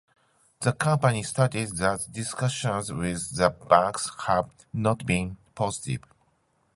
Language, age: English, 50-59